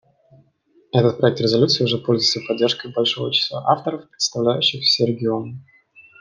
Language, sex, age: Russian, male, 19-29